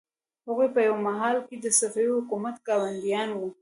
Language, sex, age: Pashto, female, 19-29